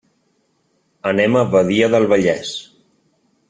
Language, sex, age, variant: Catalan, male, 19-29, Central